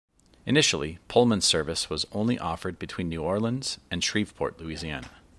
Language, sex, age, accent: English, male, 40-49, United States English